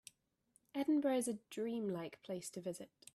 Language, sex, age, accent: English, female, 19-29, England English